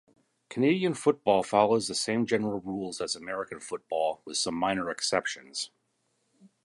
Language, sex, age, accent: English, male, 50-59, United States English